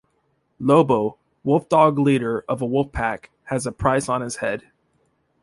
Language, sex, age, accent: English, male, 19-29, United States English